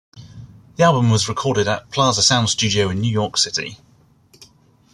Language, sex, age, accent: English, male, 30-39, England English